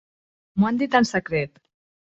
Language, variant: Catalan, Central